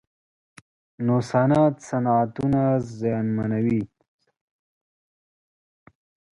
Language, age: Pashto, 19-29